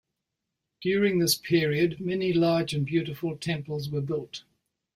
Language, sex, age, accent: English, male, 70-79, New Zealand English